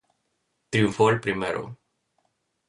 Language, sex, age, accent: Spanish, male, 30-39, México